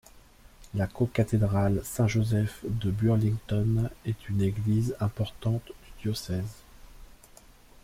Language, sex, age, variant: French, male, 40-49, Français de métropole